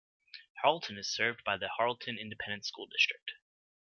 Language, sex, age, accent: English, male, 30-39, United States English